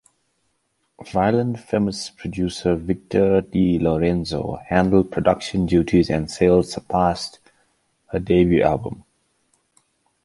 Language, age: English, under 19